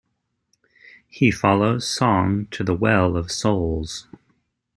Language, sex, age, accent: English, male, 30-39, United States English